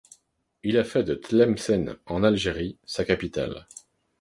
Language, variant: French, Français de métropole